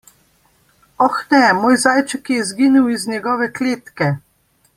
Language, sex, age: Slovenian, female, 50-59